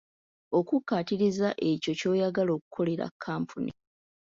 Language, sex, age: Ganda, female, 30-39